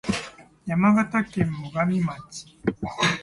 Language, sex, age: Japanese, male, 30-39